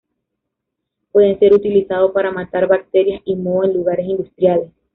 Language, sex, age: Spanish, female, 19-29